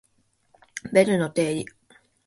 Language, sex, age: Japanese, female, 19-29